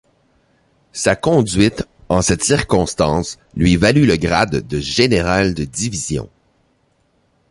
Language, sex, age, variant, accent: French, male, 30-39, Français d'Amérique du Nord, Français du Canada